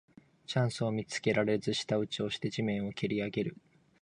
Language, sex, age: Japanese, male, 19-29